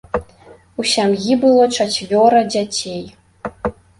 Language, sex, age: Belarusian, female, 19-29